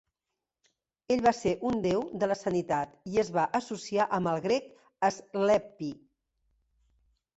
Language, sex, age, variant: Catalan, female, 50-59, Central